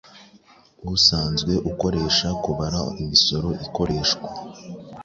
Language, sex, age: Kinyarwanda, male, 19-29